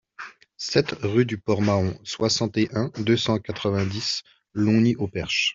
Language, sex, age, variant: French, male, 40-49, Français de métropole